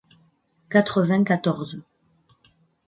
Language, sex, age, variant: French, female, 30-39, Français de métropole